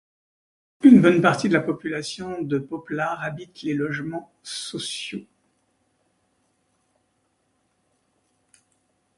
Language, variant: French, Français de métropole